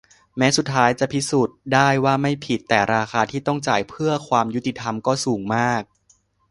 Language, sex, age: Thai, male, 19-29